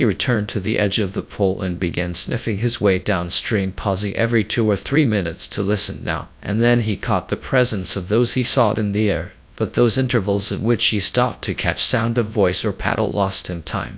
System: TTS, GradTTS